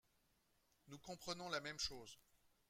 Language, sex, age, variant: French, male, 50-59, Français de métropole